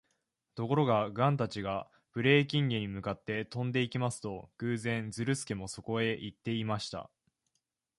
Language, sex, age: Japanese, male, 19-29